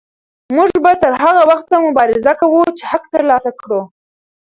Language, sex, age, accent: Pashto, female, under 19, کندهاری لهجه